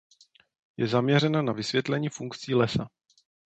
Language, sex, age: Czech, male, 30-39